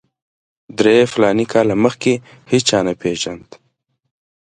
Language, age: Pashto, 19-29